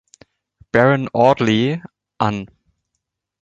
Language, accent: German, Deutschland Deutsch